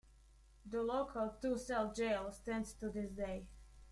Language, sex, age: English, female, under 19